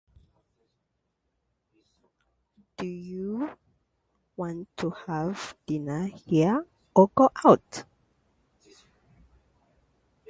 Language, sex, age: English, female, 19-29